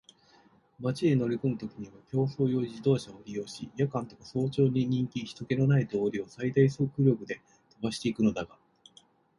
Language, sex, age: Japanese, male, 40-49